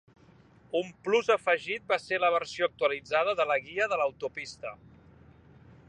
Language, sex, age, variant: Catalan, male, 40-49, Central